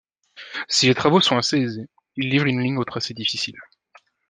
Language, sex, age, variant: French, male, 19-29, Français de métropole